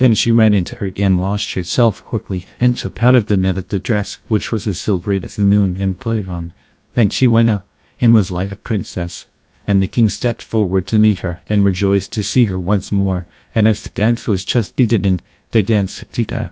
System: TTS, GlowTTS